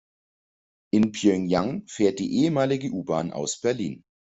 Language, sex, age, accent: German, male, 40-49, Deutschland Deutsch